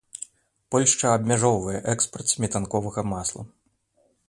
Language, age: Belarusian, 30-39